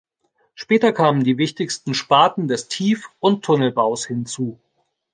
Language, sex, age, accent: German, male, 40-49, Deutschland Deutsch